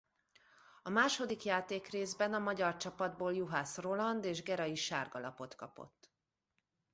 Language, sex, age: Hungarian, female, 30-39